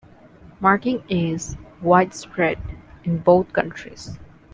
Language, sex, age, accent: English, female, 19-29, India and South Asia (India, Pakistan, Sri Lanka)